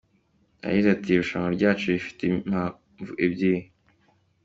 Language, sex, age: Kinyarwanda, male, under 19